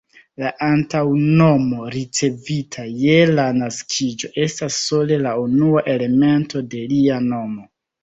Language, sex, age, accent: Esperanto, male, 30-39, Internacia